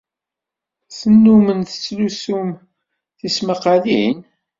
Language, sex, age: Kabyle, male, 50-59